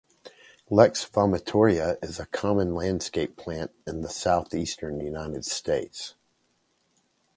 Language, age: English, 50-59